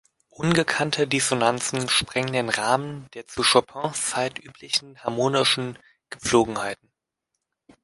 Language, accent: German, Deutschland Deutsch